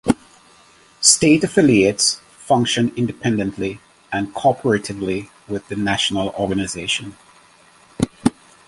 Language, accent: English, West Indies and Bermuda (Bahamas, Bermuda, Jamaica, Trinidad)